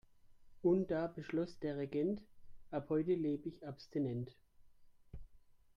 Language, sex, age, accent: German, male, 30-39, Deutschland Deutsch